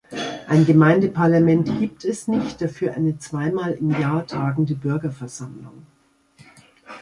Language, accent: German, Deutschland Deutsch